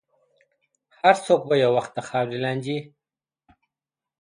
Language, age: Pashto, 30-39